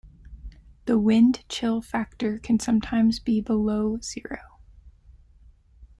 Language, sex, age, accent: English, female, 19-29, United States English